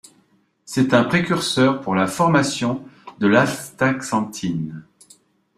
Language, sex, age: French, male, 40-49